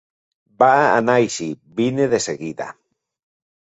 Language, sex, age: Catalan, male, 40-49